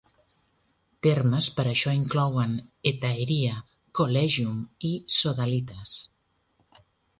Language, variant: Catalan, Central